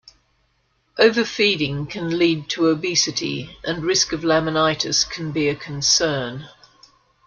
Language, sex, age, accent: English, female, 50-59, Australian English